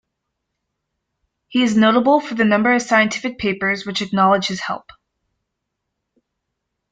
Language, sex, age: English, female, 19-29